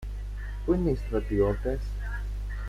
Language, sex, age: Greek, male, 30-39